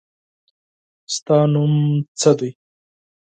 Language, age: Pashto, 19-29